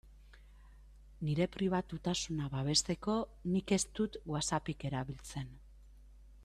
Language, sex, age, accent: Basque, female, 50-59, Mendebalekoa (Araba, Bizkaia, Gipuzkoako mendebaleko herri batzuk)